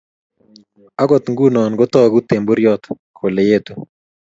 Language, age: Kalenjin, 19-29